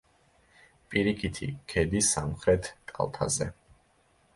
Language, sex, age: Georgian, male, 19-29